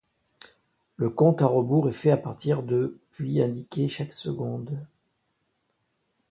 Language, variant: French, Français de métropole